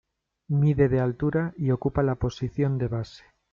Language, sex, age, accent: Spanish, male, 40-49, España: Norte peninsular (Asturias, Castilla y León, Cantabria, País Vasco, Navarra, Aragón, La Rioja, Guadalajara, Cuenca)